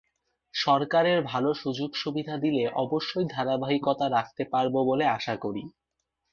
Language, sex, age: Bengali, male, 19-29